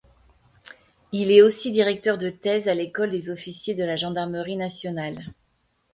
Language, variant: French, Français de métropole